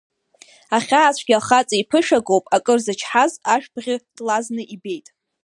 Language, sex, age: Abkhazian, female, 19-29